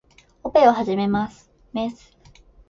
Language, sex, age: Japanese, female, 19-29